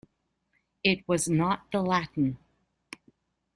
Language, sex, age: English, female, 50-59